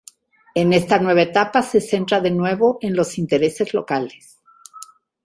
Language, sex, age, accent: Spanish, female, 60-69, México